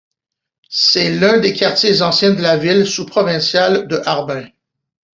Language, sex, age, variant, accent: French, male, 40-49, Français d'Amérique du Nord, Français du Canada